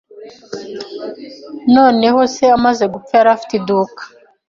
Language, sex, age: Kinyarwanda, female, 19-29